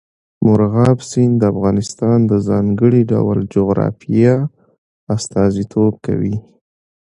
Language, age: Pashto, 19-29